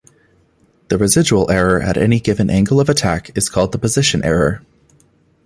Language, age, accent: English, 19-29, United States English